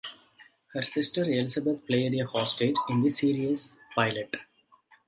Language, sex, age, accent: English, male, 30-39, India and South Asia (India, Pakistan, Sri Lanka)